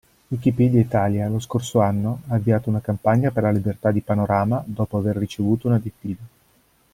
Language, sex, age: Italian, male, 40-49